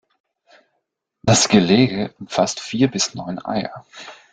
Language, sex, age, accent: German, male, 19-29, Österreichisches Deutsch